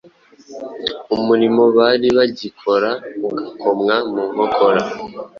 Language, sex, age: Kinyarwanda, male, 19-29